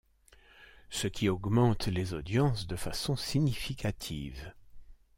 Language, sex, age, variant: French, male, 60-69, Français de métropole